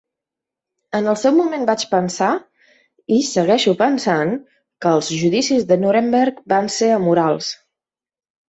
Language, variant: Catalan, Central